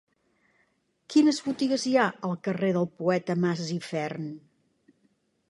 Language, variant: Catalan, Central